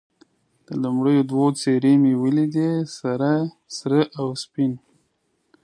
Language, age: Pashto, 30-39